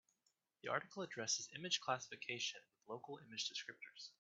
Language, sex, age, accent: English, male, 19-29, United States English